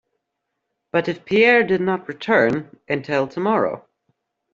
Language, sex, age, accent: English, male, under 19, United States English